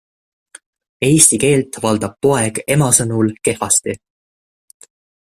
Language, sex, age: Estonian, male, 19-29